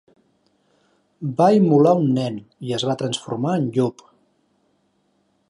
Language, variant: Catalan, Central